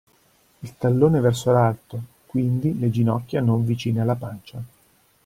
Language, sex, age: Italian, male, 40-49